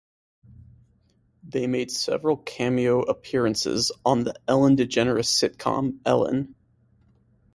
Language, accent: English, United States English